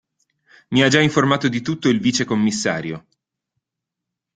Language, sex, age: Italian, male, 19-29